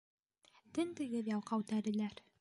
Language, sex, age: Bashkir, female, under 19